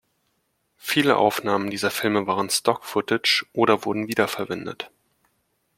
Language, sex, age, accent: German, male, 30-39, Deutschland Deutsch